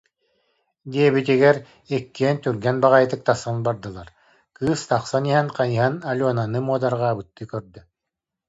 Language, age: Yakut, 50-59